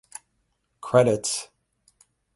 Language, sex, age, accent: English, male, 40-49, United States English; Midwestern